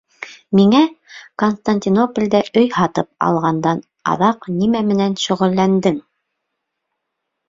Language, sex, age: Bashkir, female, 30-39